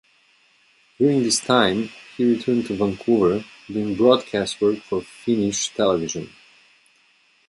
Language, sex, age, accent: English, male, 30-39, United States English